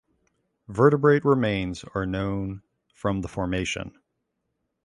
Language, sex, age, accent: English, male, 40-49, United States English